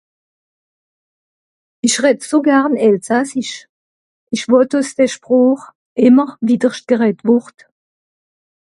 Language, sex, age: Swiss German, female, 70-79